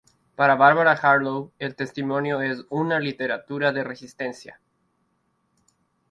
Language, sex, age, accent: Spanish, male, 19-29, Andino-Pacífico: Colombia, Perú, Ecuador, oeste de Bolivia y Venezuela andina